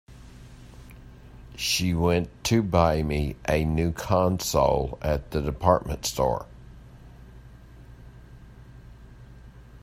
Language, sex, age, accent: English, male, 50-59, United States English